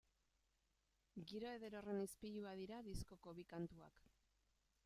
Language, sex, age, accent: Basque, female, 30-39, Mendebalekoa (Araba, Bizkaia, Gipuzkoako mendebaleko herri batzuk)